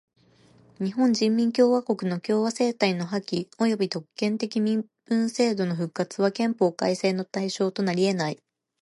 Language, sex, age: Japanese, female, 30-39